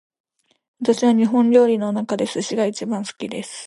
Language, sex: Japanese, female